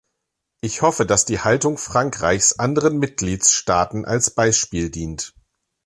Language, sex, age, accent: German, male, 40-49, Deutschland Deutsch